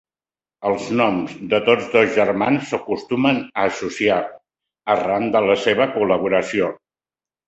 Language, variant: Catalan, Central